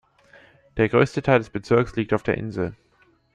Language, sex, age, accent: German, male, under 19, Deutschland Deutsch